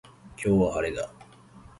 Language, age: Japanese, 19-29